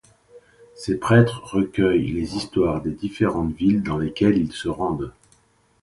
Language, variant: French, Français de métropole